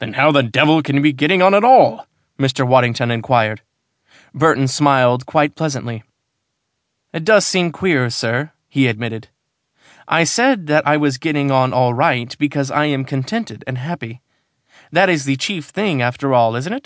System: none